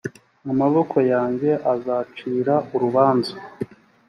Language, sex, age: Kinyarwanda, male, 19-29